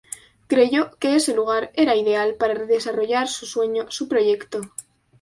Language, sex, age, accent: Spanish, female, 19-29, España: Centro-Sur peninsular (Madrid, Toledo, Castilla-La Mancha)